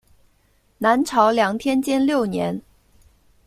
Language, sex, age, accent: Chinese, female, 30-39, 出生地：上海市